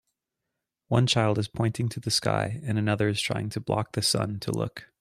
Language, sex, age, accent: English, male, 30-39, United States English